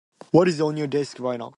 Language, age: English, 19-29